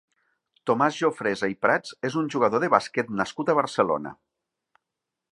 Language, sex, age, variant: Catalan, male, 40-49, Nord-Occidental